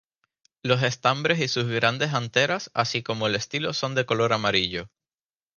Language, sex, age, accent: Spanish, male, 19-29, España: Islas Canarias